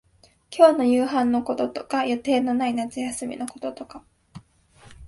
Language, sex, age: Japanese, female, 19-29